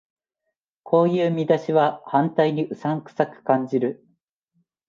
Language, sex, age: Japanese, male, 19-29